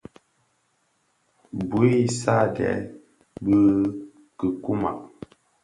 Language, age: Bafia, 19-29